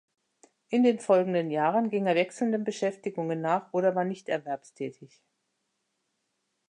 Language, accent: German, Deutschland Deutsch